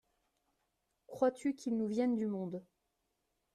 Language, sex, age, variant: French, female, 19-29, Français de métropole